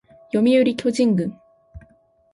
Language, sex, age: Japanese, female, 19-29